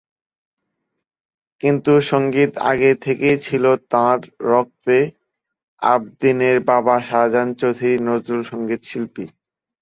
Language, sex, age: Bengali, male, 19-29